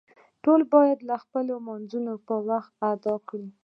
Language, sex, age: Pashto, female, 19-29